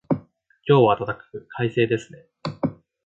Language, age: Japanese, 19-29